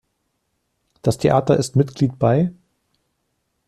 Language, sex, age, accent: German, male, 50-59, Deutschland Deutsch